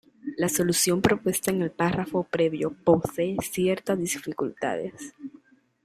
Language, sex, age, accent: Spanish, female, under 19, América central